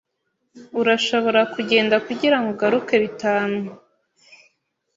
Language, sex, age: Kinyarwanda, female, 19-29